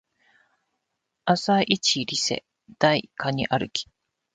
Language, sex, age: Japanese, female, 50-59